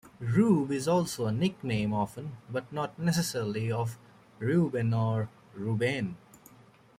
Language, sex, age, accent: English, male, 19-29, United States English